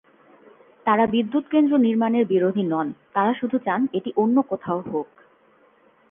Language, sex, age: Bengali, female, 19-29